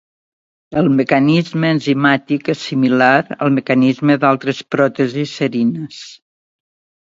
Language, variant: Catalan, Septentrional